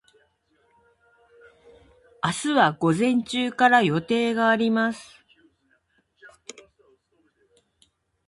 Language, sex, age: Japanese, female, 50-59